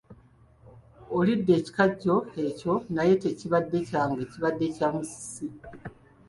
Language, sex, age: Ganda, male, 19-29